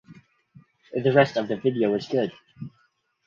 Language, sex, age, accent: English, male, 19-29, Filipino